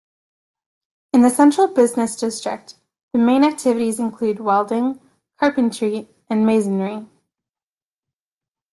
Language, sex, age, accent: English, female, 19-29, Canadian English